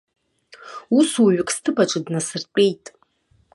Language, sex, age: Abkhazian, female, 40-49